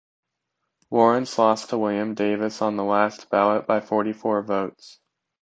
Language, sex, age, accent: English, male, under 19, United States English